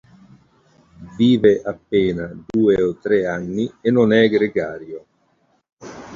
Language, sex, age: Italian, male, 60-69